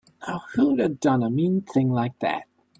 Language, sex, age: English, male, 19-29